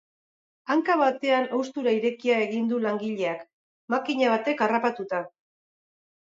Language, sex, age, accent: Basque, female, 40-49, Erdialdekoa edo Nafarra (Gipuzkoa, Nafarroa)